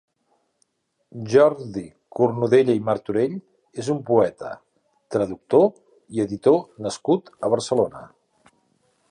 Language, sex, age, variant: Catalan, male, 50-59, Central